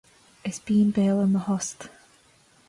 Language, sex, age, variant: Irish, female, 19-29, Gaeilge Chonnacht